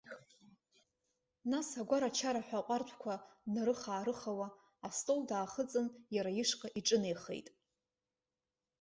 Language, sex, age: Abkhazian, female, 30-39